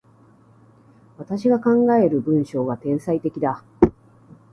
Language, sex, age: Japanese, female, 40-49